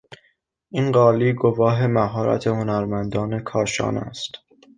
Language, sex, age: Persian, male, under 19